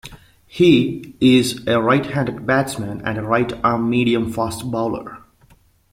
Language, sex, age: English, male, 19-29